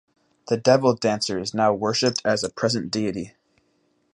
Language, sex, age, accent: English, male, under 19, United States English